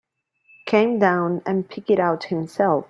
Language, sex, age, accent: English, female, 30-39, Canadian English